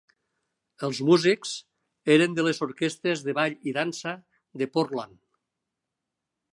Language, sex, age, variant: Catalan, male, 60-69, Nord-Occidental